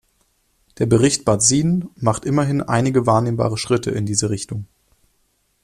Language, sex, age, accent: German, male, 19-29, Deutschland Deutsch